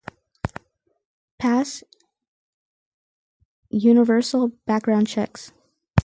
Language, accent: English, United States English